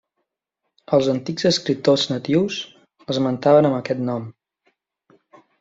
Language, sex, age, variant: Catalan, male, 40-49, Septentrional